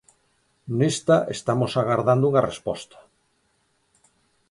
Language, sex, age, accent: Galician, male, 50-59, Oriental (común en zona oriental)